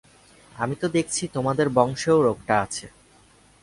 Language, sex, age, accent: Bengali, male, 19-29, শুদ্ধ